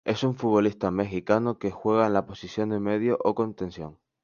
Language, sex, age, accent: Spanish, male, 19-29, España: Islas Canarias